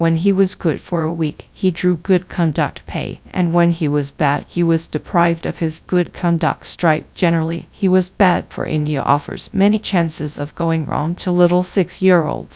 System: TTS, GradTTS